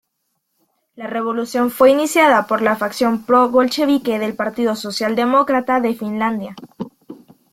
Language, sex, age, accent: Spanish, female, 19-29, América central